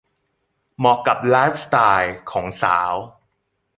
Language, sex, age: Thai, male, 19-29